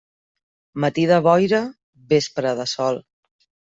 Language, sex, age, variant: Catalan, female, 30-39, Central